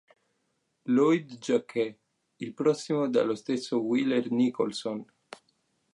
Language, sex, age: Italian, male, 19-29